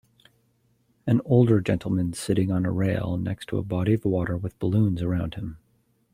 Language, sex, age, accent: English, male, 40-49, United States English